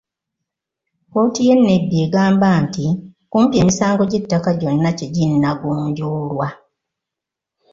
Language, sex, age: Ganda, female, 60-69